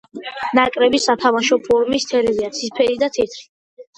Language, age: Georgian, under 19